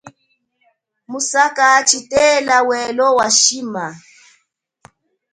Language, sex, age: Chokwe, female, 30-39